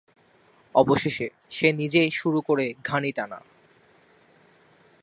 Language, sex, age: Bengali, male, 19-29